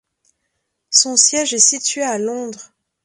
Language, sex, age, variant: French, female, 30-39, Français de métropole